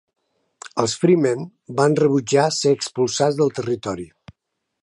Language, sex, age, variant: Catalan, male, 60-69, Nord-Occidental